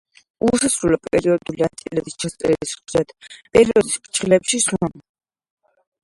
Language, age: Georgian, under 19